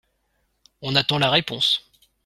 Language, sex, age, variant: French, male, 30-39, Français de métropole